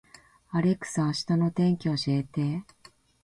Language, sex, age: Japanese, female, 50-59